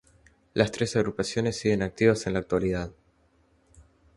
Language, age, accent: Spanish, under 19, Rioplatense: Argentina, Uruguay, este de Bolivia, Paraguay